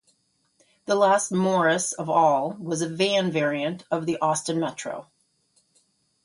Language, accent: English, United States English